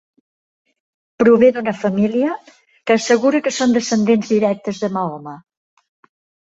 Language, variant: Catalan, Central